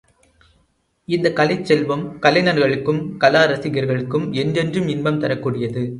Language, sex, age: Tamil, male, 19-29